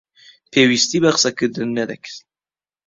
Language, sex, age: Central Kurdish, male, 19-29